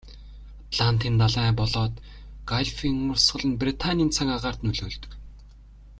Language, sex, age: Mongolian, male, 19-29